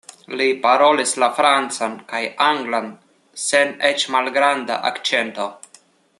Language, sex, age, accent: Esperanto, male, 19-29, Internacia